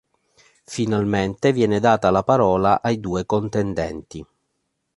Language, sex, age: Italian, male, 40-49